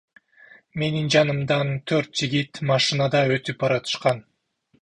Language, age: Kyrgyz, 40-49